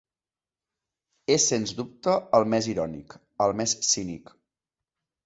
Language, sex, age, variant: Catalan, male, 30-39, Central